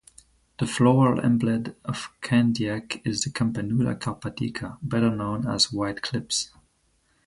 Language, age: English, 19-29